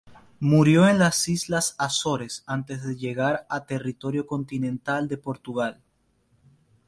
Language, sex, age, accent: Spanish, male, 19-29, Caribe: Cuba, Venezuela, Puerto Rico, República Dominicana, Panamá, Colombia caribeña, México caribeño, Costa del golfo de México